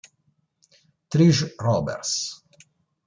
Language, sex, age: Italian, male, 60-69